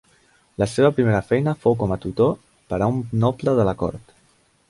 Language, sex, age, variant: Catalan, male, 19-29, Central